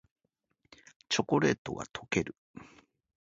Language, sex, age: Japanese, male, 40-49